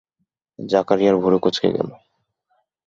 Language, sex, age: Bengali, male, 19-29